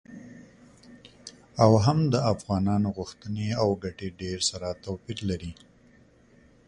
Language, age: Pashto, 30-39